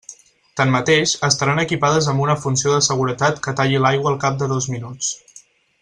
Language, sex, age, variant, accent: Catalan, male, 19-29, Central, central; Barceloní